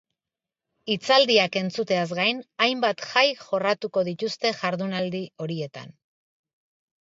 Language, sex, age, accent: Basque, female, 50-59, Erdialdekoa edo Nafarra (Gipuzkoa, Nafarroa)